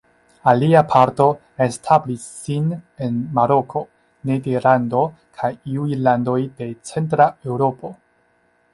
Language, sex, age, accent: Esperanto, male, 30-39, Internacia